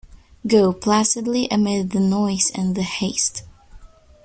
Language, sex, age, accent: English, female, under 19, England English